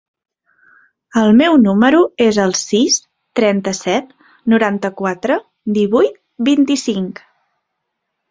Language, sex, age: Catalan, female, 30-39